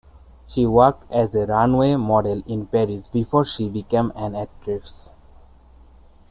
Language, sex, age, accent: English, male, 19-29, India and South Asia (India, Pakistan, Sri Lanka)